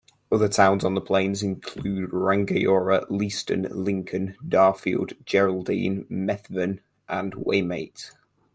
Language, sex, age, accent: English, male, under 19, England English